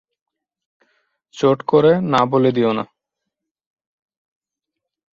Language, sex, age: Bengali, male, under 19